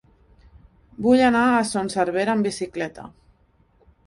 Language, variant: Catalan, Central